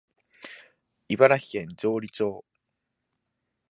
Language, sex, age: Japanese, male, 19-29